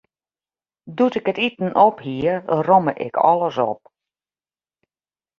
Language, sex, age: Western Frisian, female, 50-59